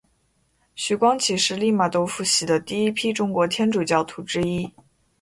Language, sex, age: Chinese, female, 19-29